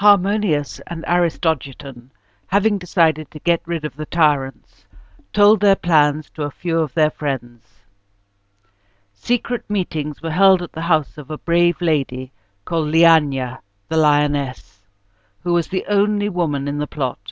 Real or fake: real